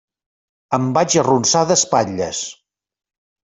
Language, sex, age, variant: Catalan, male, 50-59, Central